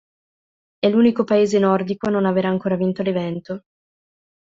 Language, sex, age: Italian, female, 19-29